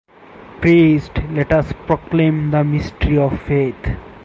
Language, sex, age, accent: English, male, 19-29, India and South Asia (India, Pakistan, Sri Lanka)